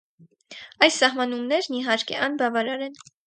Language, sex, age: Armenian, female, under 19